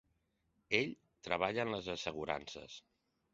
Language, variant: Catalan, Central